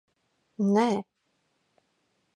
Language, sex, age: Latvian, female, 30-39